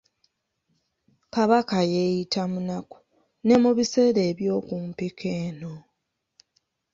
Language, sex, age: Ganda, female, 30-39